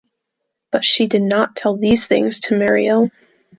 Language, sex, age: English, female, 19-29